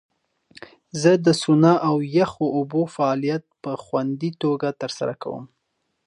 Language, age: Pashto, 19-29